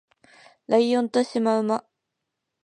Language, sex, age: Japanese, female, 19-29